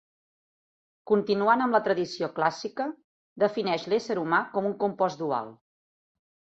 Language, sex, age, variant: Catalan, female, 40-49, Central